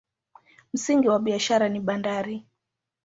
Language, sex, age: Swahili, female, 19-29